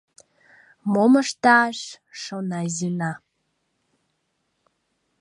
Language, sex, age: Mari, female, 19-29